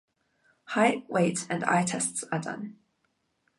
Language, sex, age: English, female, 19-29